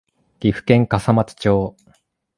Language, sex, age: Japanese, male, 19-29